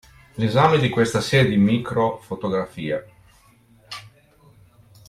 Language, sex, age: Italian, male, 50-59